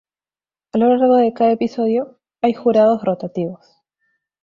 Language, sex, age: Spanish, female, 19-29